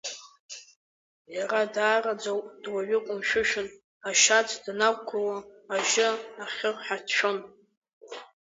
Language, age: Abkhazian, under 19